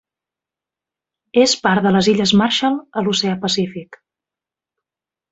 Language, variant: Catalan, Central